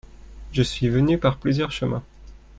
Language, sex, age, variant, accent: French, male, 19-29, Français d'Europe, Français de Suisse